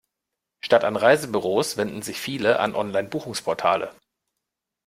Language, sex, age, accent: German, male, 30-39, Deutschland Deutsch